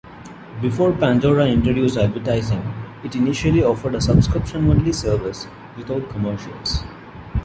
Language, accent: English, India and South Asia (India, Pakistan, Sri Lanka)